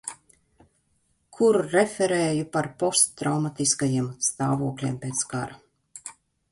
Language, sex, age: Latvian, female, 40-49